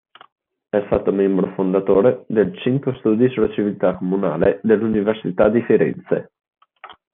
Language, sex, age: Italian, male, under 19